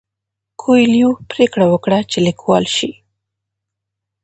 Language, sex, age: Pashto, female, 19-29